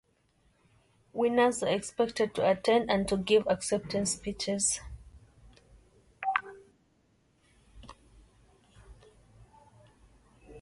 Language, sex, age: English, female, 19-29